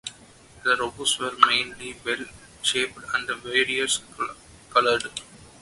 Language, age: English, 19-29